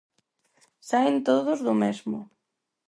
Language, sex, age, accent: Galician, female, under 19, Neofalante